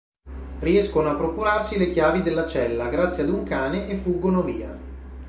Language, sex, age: Italian, male, 30-39